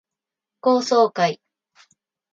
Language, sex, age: Japanese, female, 40-49